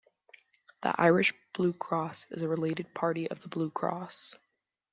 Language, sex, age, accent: English, female, 19-29, United States English